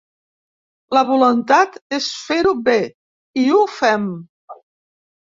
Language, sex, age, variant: Catalan, female, 70-79, Central